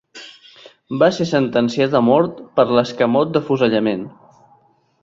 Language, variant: Catalan, Central